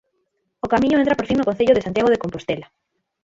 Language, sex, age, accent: Galician, female, 19-29, Atlántico (seseo e gheada)